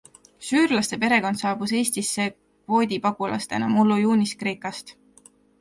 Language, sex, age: Estonian, female, 19-29